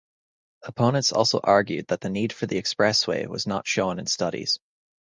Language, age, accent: English, 19-29, United States English